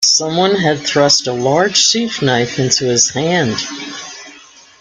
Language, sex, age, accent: English, female, 60-69, United States English